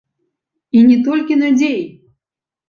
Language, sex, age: Belarusian, female, 19-29